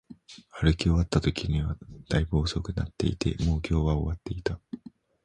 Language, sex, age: Japanese, male, 19-29